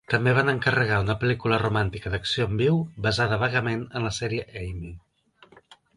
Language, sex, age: Catalan, male, 40-49